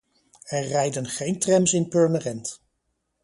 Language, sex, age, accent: Dutch, male, 50-59, Nederlands Nederlands